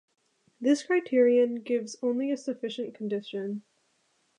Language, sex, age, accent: English, female, 19-29, United States English